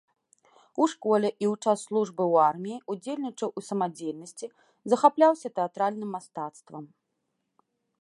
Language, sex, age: Belarusian, female, 30-39